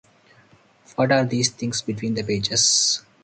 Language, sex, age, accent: English, male, 30-39, India and South Asia (India, Pakistan, Sri Lanka); Singaporean English